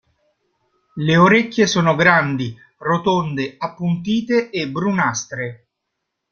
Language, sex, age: Italian, male, 40-49